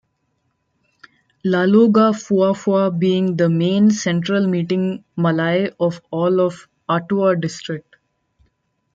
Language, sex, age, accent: English, female, 19-29, India and South Asia (India, Pakistan, Sri Lanka)